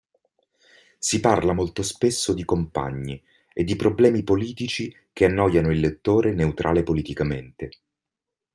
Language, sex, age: Italian, male, 40-49